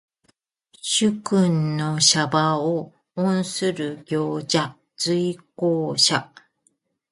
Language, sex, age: Japanese, female, 40-49